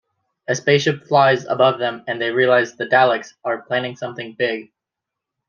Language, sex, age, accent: English, male, 19-29, United States English